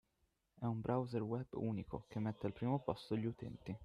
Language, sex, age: Italian, male, 19-29